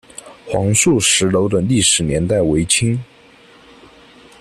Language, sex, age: Chinese, male, 19-29